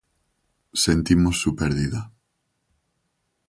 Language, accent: Spanish, España: Centro-Sur peninsular (Madrid, Toledo, Castilla-La Mancha)